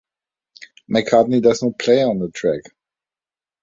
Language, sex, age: English, male, 30-39